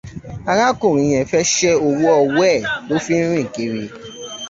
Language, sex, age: Yoruba, male, 19-29